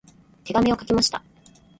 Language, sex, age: Japanese, female, 30-39